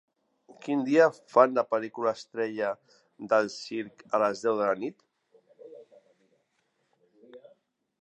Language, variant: Catalan, Central